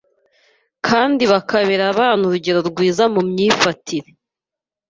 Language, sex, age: Kinyarwanda, female, 19-29